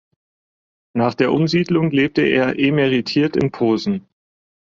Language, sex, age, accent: German, male, 19-29, Deutschland Deutsch